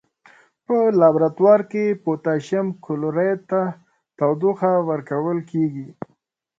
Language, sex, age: Pashto, male, 30-39